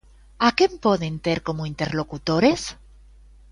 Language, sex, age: Galician, female, 40-49